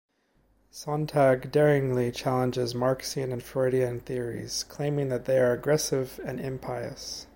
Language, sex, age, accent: English, male, 19-29, United States English